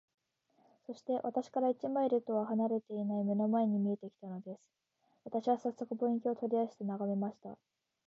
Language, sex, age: Japanese, female, 19-29